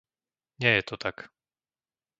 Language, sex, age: Slovak, male, 30-39